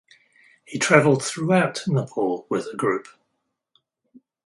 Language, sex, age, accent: English, male, 60-69, Australian English